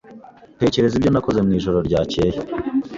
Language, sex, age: Kinyarwanda, female, 40-49